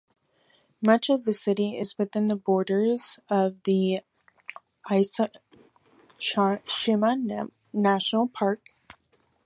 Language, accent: English, United States English